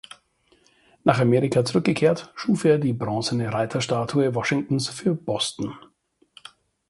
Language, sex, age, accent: German, male, 50-59, Deutschland Deutsch